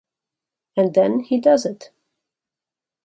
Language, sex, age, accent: English, female, 40-49, England English